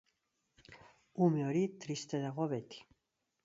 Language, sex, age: Basque, female, 50-59